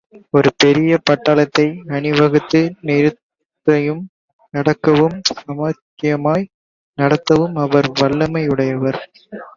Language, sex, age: Tamil, male, 19-29